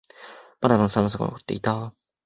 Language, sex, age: Japanese, male, 19-29